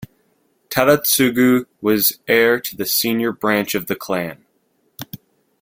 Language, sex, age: English, male, 19-29